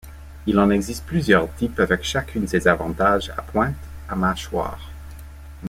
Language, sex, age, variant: French, male, 19-29, Français de métropole